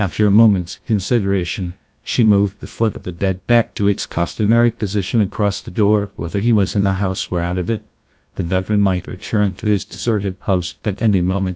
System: TTS, GlowTTS